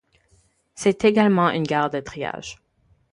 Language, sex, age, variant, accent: French, female, 19-29, Français d'Amérique du Nord, Français du Canada